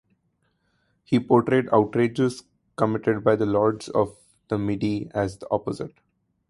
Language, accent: English, India and South Asia (India, Pakistan, Sri Lanka)